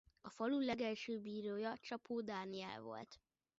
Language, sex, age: Hungarian, female, 40-49